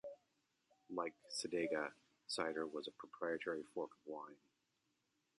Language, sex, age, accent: English, male, 50-59, United States English